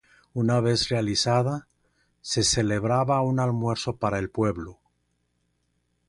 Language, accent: Spanish, México